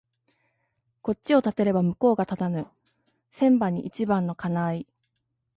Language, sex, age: Japanese, male, 19-29